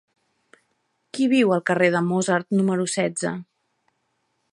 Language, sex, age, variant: Catalan, female, 50-59, Central